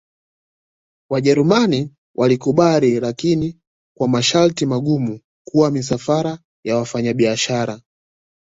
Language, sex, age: Swahili, male, 19-29